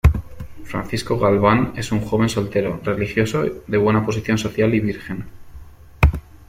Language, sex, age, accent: Spanish, male, 19-29, España: Centro-Sur peninsular (Madrid, Toledo, Castilla-La Mancha)